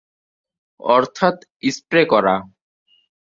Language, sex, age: Bengali, male, under 19